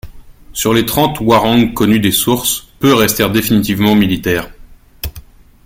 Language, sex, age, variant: French, male, 30-39, Français de métropole